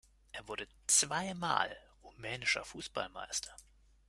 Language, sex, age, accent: German, male, 30-39, Deutschland Deutsch